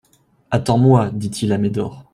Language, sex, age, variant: French, male, 19-29, Français de métropole